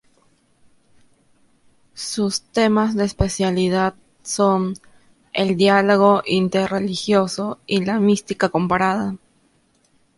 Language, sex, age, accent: Spanish, female, 19-29, Andino-Pacífico: Colombia, Perú, Ecuador, oeste de Bolivia y Venezuela andina